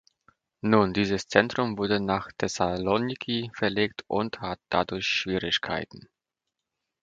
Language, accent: German, Polnisch Deutsch